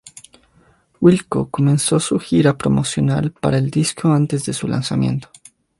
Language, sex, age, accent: Spanish, male, 19-29, Andino-Pacífico: Colombia, Perú, Ecuador, oeste de Bolivia y Venezuela andina